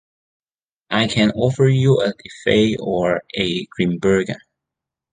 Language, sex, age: English, male, 19-29